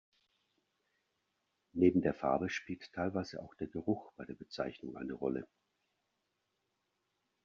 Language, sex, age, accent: German, male, 50-59, Deutschland Deutsch